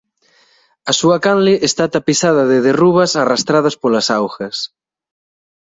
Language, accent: Galician, Atlántico (seseo e gheada)